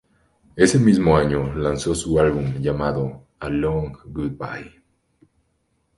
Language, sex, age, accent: Spanish, male, 19-29, Andino-Pacífico: Colombia, Perú, Ecuador, oeste de Bolivia y Venezuela andina